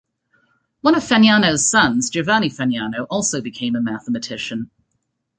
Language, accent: English, Canadian English